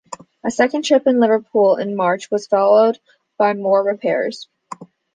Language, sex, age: English, female, under 19